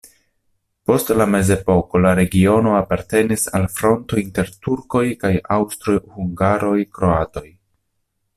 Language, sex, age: Esperanto, male, 30-39